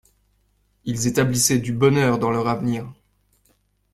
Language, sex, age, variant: French, male, 19-29, Français de métropole